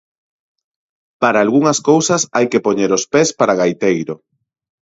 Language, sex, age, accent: Galician, male, 30-39, Neofalante